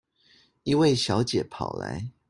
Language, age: Chinese, 30-39